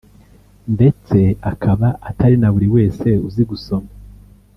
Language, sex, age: Kinyarwanda, male, 30-39